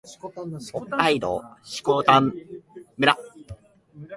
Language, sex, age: Japanese, male, 19-29